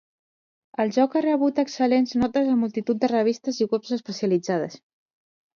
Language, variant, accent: Catalan, Central, central